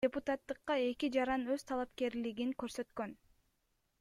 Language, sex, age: Kyrgyz, female, 19-29